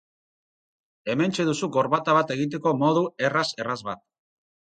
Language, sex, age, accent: Basque, male, 50-59, Mendebalekoa (Araba, Bizkaia, Gipuzkoako mendebaleko herri batzuk)